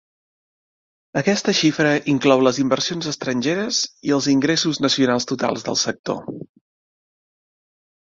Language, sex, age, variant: Catalan, male, 30-39, Central